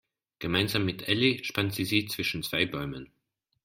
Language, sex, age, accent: German, male, 19-29, Österreichisches Deutsch